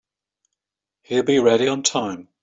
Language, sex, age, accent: English, male, 50-59, United States English